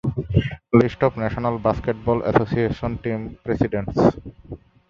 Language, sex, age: English, male, 19-29